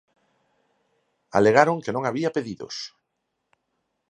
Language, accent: Galician, Normativo (estándar)